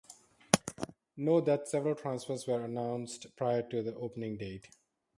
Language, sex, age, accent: English, male, 30-39, India and South Asia (India, Pakistan, Sri Lanka)